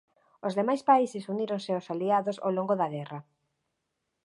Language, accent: Galician, Normativo (estándar)